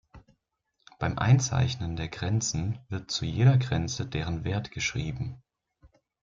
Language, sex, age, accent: German, male, 19-29, Deutschland Deutsch